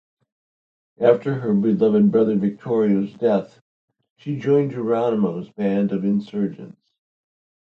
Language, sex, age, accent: English, male, 60-69, United States English